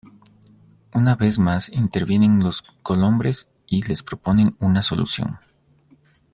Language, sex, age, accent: Spanish, male, 30-39, Andino-Pacífico: Colombia, Perú, Ecuador, oeste de Bolivia y Venezuela andina